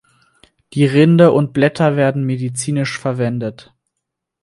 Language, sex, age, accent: German, male, 19-29, Deutschland Deutsch